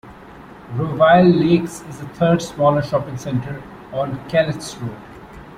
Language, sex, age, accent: English, male, 30-39, India and South Asia (India, Pakistan, Sri Lanka)